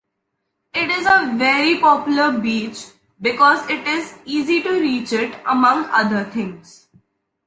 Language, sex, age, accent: English, female, 19-29, India and South Asia (India, Pakistan, Sri Lanka)